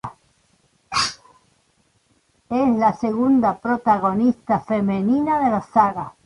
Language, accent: Spanish, España: Sur peninsular (Andalucia, Extremadura, Murcia)